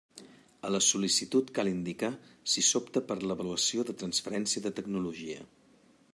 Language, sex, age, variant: Catalan, male, 40-49, Central